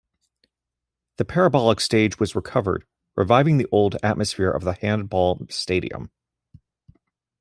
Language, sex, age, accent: English, male, 40-49, United States English